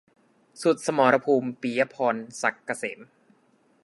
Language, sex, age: Thai, male, 19-29